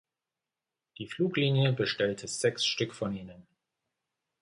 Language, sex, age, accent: German, male, 40-49, Deutschland Deutsch